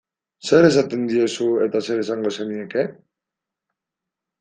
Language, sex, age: Basque, male, 19-29